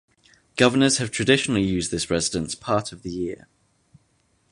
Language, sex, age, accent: English, male, 19-29, England English